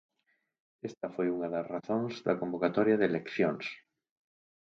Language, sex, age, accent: Galician, male, 40-49, Central (gheada); Normativo (estándar)